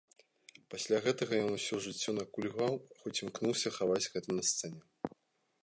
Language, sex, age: Belarusian, male, 19-29